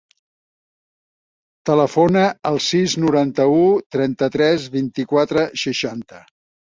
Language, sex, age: Catalan, male, 70-79